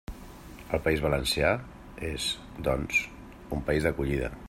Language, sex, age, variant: Catalan, male, 40-49, Central